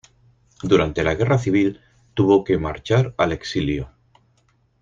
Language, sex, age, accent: Spanish, male, 50-59, España: Norte peninsular (Asturias, Castilla y León, Cantabria, País Vasco, Navarra, Aragón, La Rioja, Guadalajara, Cuenca)